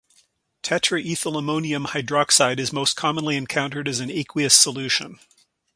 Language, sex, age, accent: English, male, 50-59, Canadian English